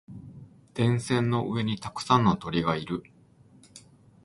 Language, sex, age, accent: Japanese, male, 40-49, 関西弁